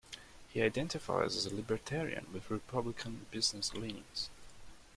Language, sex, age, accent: English, male, 19-29, United States English